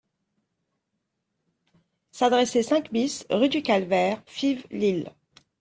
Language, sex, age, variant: French, female, 40-49, Français de métropole